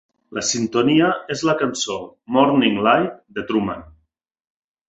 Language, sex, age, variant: Catalan, male, 40-49, Nord-Occidental